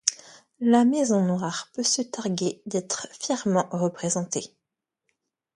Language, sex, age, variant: French, female, 30-39, Français de métropole